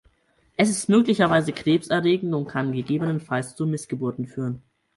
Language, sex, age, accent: German, male, under 19, Deutschland Deutsch